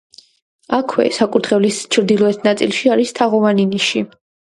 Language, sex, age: Georgian, female, under 19